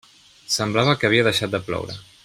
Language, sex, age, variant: Catalan, male, 30-39, Central